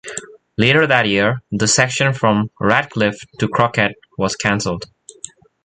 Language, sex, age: English, male, 19-29